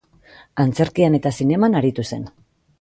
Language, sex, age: Basque, female, 40-49